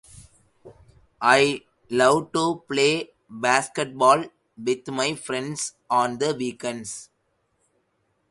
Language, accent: English, India and South Asia (India, Pakistan, Sri Lanka)